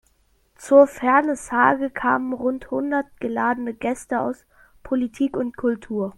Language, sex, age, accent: German, male, under 19, Deutschland Deutsch